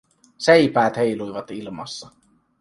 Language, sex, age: Finnish, male, 19-29